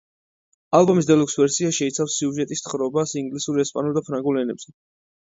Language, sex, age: Georgian, male, 19-29